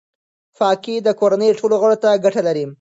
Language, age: Pashto, under 19